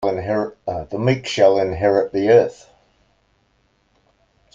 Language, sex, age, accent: English, male, 70-79, Australian English